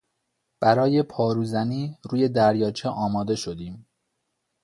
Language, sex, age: Persian, male, 19-29